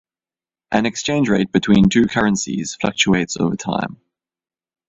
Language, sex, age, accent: English, male, 19-29, Southern African (South Africa, Zimbabwe, Namibia)